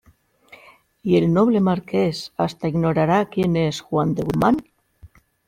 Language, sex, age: Spanish, female, 50-59